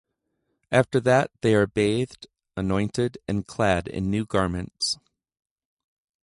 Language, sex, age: English, male, 30-39